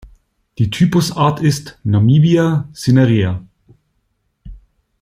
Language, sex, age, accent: German, male, 30-39, Deutschland Deutsch